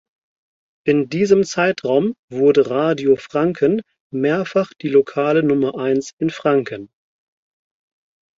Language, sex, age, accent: German, male, 30-39, Deutschland Deutsch